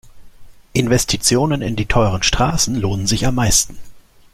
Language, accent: German, Deutschland Deutsch